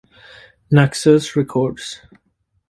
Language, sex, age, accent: English, male, under 19, United States English